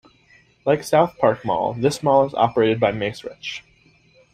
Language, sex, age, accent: English, male, under 19, United States English